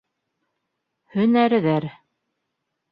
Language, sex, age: Bashkir, female, 30-39